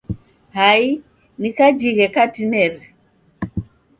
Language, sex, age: Taita, female, 60-69